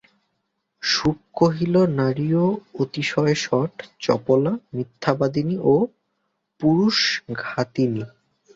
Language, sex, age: Bengali, male, 19-29